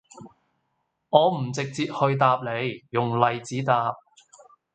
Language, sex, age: Cantonese, male, 50-59